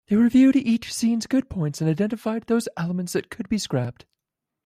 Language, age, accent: English, 19-29, United States English